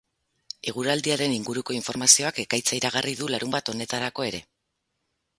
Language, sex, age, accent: Basque, female, 40-49, Mendebalekoa (Araba, Bizkaia, Gipuzkoako mendebaleko herri batzuk)